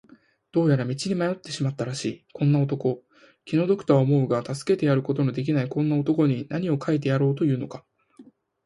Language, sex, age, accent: Japanese, male, 19-29, 標準語